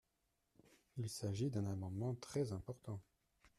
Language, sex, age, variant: French, male, 30-39, Français de métropole